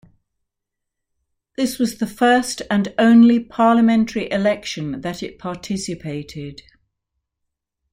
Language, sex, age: English, female, 60-69